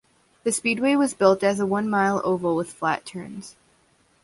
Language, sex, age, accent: English, female, under 19, United States English